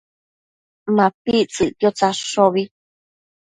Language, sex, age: Matsés, female, 30-39